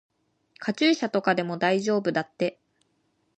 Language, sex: Japanese, female